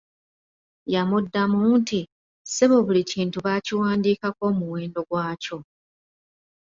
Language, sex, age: Ganda, female, 30-39